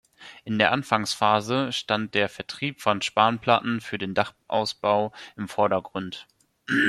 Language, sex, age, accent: German, male, 19-29, Deutschland Deutsch